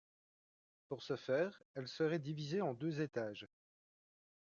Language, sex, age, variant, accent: French, male, 30-39, Français d'Europe, Français de Belgique